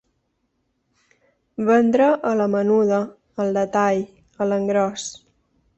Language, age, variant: Catalan, 30-39, Balear